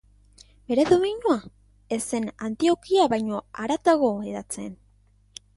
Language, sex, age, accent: Basque, female, 19-29, Mendebalekoa (Araba, Bizkaia, Gipuzkoako mendebaleko herri batzuk)